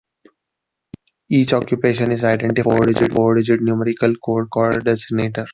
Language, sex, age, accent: English, male, 19-29, India and South Asia (India, Pakistan, Sri Lanka)